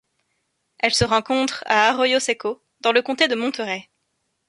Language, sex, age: French, female, 19-29